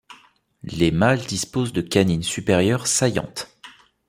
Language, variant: French, Français de métropole